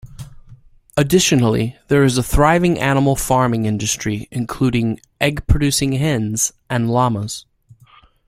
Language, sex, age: English, male, 40-49